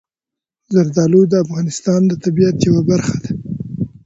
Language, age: Pashto, 19-29